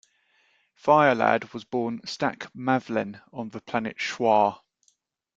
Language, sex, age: English, male, 40-49